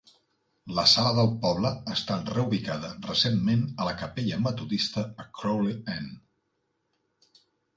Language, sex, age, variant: Catalan, male, 40-49, Central